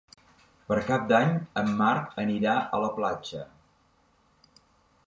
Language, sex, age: Catalan, male, 60-69